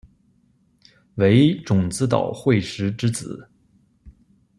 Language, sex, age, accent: Chinese, male, 19-29, 出生地：北京市